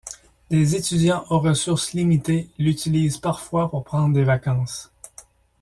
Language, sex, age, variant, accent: French, male, 40-49, Français d'Amérique du Nord, Français du Canada